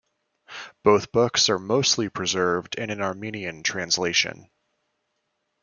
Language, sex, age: English, male, 19-29